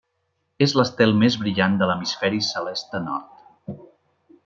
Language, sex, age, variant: Catalan, male, 50-59, Central